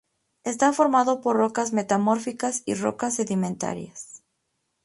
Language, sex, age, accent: Spanish, female, 19-29, México